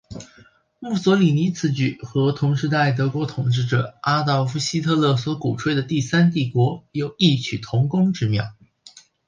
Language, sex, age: Chinese, male, 19-29